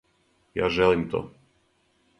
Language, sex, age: Serbian, male, 50-59